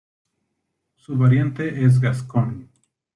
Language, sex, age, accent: Spanish, male, 30-39, México